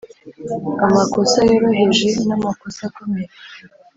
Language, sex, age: Kinyarwanda, female, 19-29